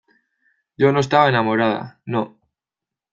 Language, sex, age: Spanish, male, 19-29